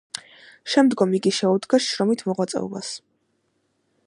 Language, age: Georgian, under 19